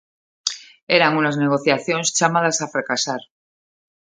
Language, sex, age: Galician, female, 50-59